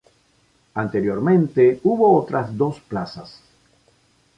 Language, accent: Spanish, Caribe: Cuba, Venezuela, Puerto Rico, República Dominicana, Panamá, Colombia caribeña, México caribeño, Costa del golfo de México